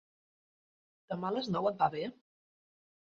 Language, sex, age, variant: Catalan, female, 30-39, Central